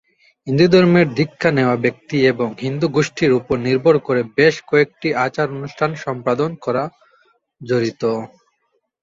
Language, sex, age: Bengali, male, 19-29